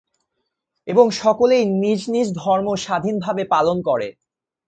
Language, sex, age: Bengali, male, 19-29